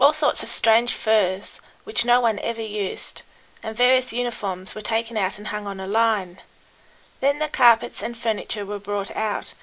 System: none